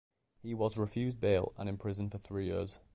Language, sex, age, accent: English, male, under 19, England English